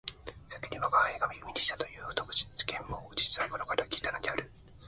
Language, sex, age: Japanese, male, 19-29